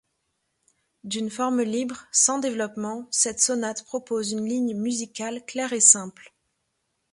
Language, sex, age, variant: French, female, 30-39, Français de métropole